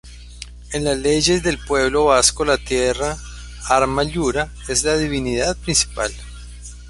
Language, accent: Spanish, Andino-Pacífico: Colombia, Perú, Ecuador, oeste de Bolivia y Venezuela andina